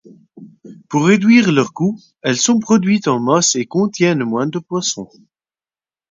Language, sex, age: French, male, 19-29